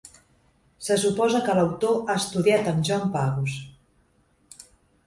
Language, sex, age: Catalan, female, 40-49